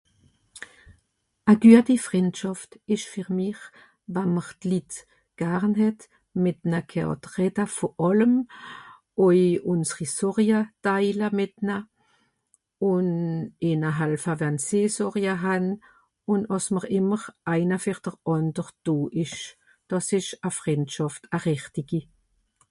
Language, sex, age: Swiss German, female, 60-69